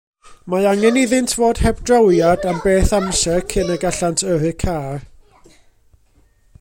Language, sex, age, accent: Welsh, male, 40-49, Y Deyrnas Unedig Cymraeg